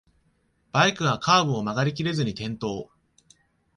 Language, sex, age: Japanese, male, 19-29